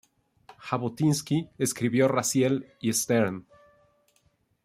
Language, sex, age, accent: Spanish, male, 40-49, México